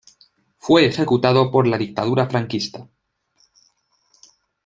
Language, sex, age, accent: Spanish, male, 19-29, España: Centro-Sur peninsular (Madrid, Toledo, Castilla-La Mancha)